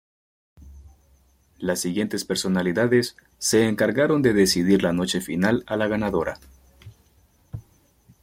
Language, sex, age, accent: Spanish, male, 19-29, México